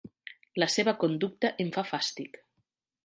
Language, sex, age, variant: Catalan, female, 40-49, Nord-Occidental